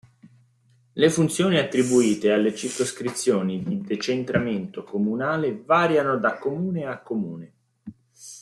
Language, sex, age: Italian, male, 30-39